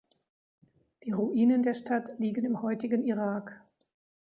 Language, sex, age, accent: German, female, 60-69, Deutschland Deutsch